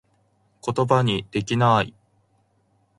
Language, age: Japanese, 19-29